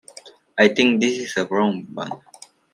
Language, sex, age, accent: English, male, under 19, United States English